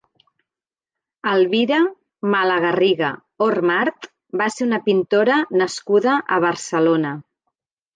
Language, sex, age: Catalan, female, 50-59